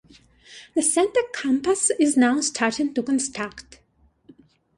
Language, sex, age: English, female, 19-29